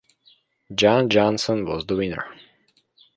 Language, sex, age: English, male, under 19